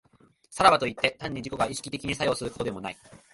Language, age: Japanese, 19-29